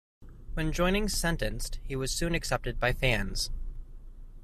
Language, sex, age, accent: English, male, 19-29, United States English